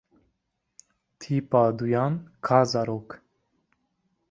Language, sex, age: Kurdish, male, 19-29